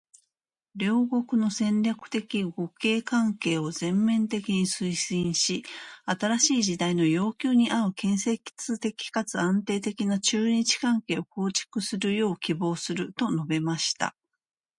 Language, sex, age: Japanese, female, 40-49